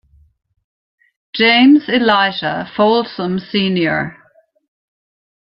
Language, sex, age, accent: German, female, 60-69, Deutschland Deutsch